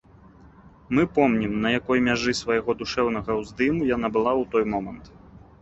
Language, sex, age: Belarusian, male, 19-29